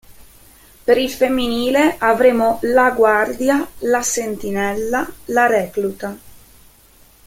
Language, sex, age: Italian, female, 19-29